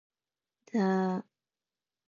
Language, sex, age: English, female, 19-29